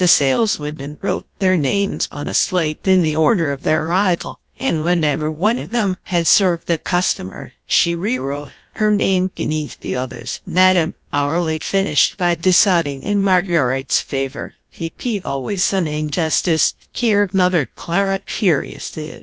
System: TTS, GlowTTS